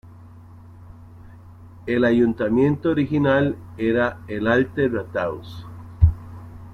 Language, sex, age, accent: Spanish, male, 50-59, América central